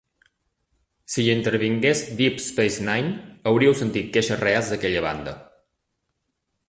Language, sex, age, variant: Catalan, male, 30-39, Balear